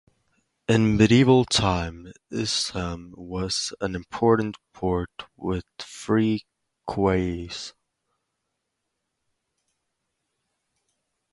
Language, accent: English, United States English